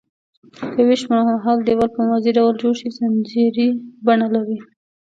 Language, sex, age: Pashto, female, 19-29